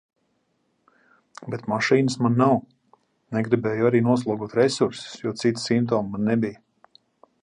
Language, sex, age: Latvian, male, 50-59